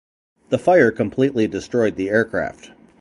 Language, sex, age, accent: English, male, 40-49, Canadian English